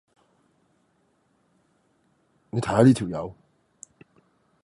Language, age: Cantonese, 19-29